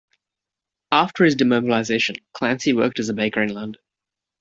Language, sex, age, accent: English, male, 19-29, Australian English